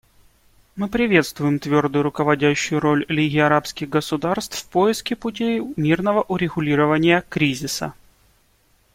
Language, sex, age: Russian, male, 19-29